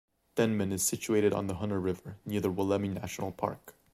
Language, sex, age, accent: English, male, 19-29, United States English